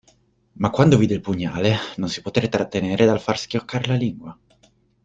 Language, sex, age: Italian, male, 19-29